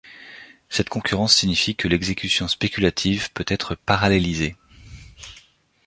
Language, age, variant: French, 30-39, Français de métropole